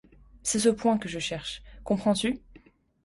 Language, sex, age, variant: French, female, 19-29, Français de métropole